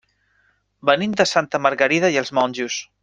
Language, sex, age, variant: Catalan, male, 19-29, Central